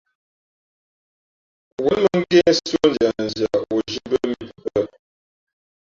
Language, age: Fe'fe', 50-59